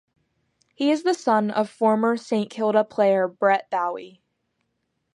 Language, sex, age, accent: English, female, under 19, United States English